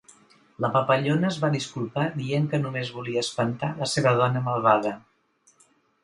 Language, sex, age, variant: Catalan, female, 60-69, Central